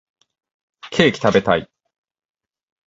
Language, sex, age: Japanese, male, 19-29